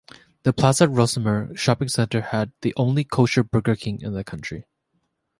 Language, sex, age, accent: English, male, 19-29, Canadian English